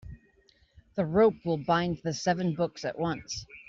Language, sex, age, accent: English, female, 40-49, United States English